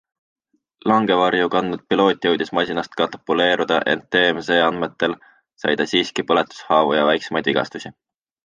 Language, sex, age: Estonian, male, 19-29